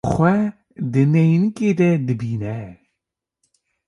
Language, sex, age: Kurdish, male, 40-49